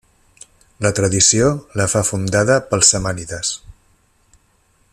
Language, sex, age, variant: Catalan, male, 50-59, Central